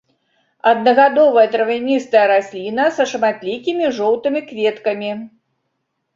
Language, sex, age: Belarusian, female, 60-69